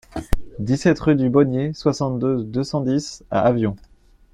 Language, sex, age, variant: French, male, 19-29, Français de métropole